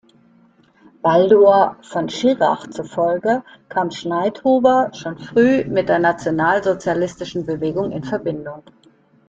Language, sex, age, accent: German, female, 50-59, Deutschland Deutsch